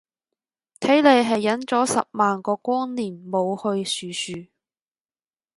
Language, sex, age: Cantonese, female, 19-29